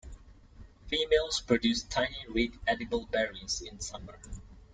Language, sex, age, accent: English, male, 19-29, Singaporean English